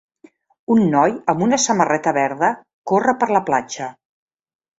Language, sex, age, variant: Catalan, female, 50-59, Central